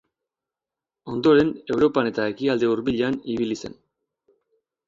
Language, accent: Basque, Erdialdekoa edo Nafarra (Gipuzkoa, Nafarroa)